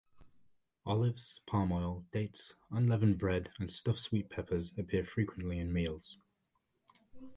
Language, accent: English, England English